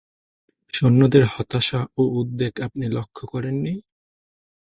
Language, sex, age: Bengali, male, 19-29